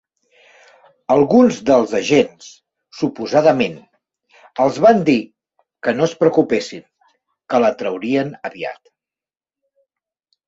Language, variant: Catalan, Central